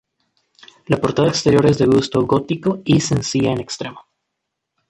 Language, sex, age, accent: Spanish, male, 19-29, América central